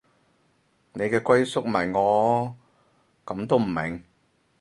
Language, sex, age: Cantonese, male, 30-39